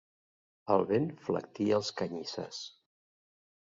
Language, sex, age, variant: Catalan, male, 50-59, Central